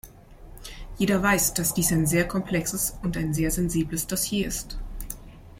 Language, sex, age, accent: German, female, 40-49, Deutschland Deutsch